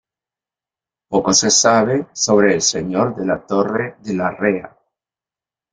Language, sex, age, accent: Spanish, male, 40-49, América central